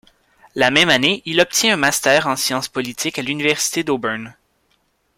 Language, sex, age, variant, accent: French, male, 19-29, Français d'Amérique du Nord, Français du Canada